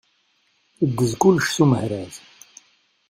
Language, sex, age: Kabyle, male, 50-59